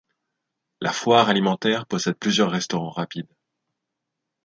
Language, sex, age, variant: French, male, 19-29, Français de métropole